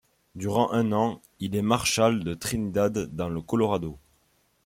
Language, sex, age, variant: French, male, 19-29, Français de métropole